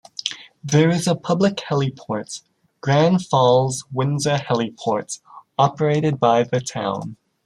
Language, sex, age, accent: English, male, 19-29, Canadian English